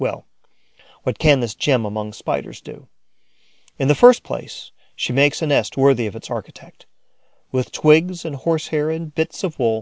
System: none